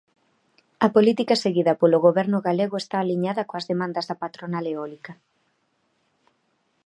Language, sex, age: Galician, female, 30-39